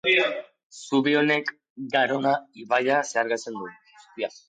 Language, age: Basque, under 19